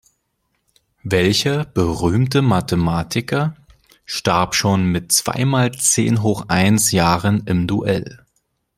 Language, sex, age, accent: German, male, 19-29, Deutschland Deutsch